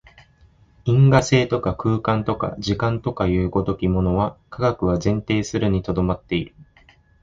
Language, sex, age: Japanese, male, 19-29